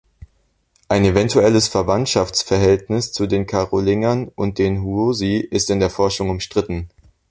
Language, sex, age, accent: German, male, 19-29, Deutschland Deutsch